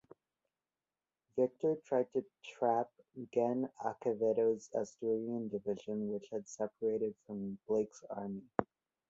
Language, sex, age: English, male, 19-29